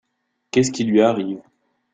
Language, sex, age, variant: French, male, 19-29, Français de métropole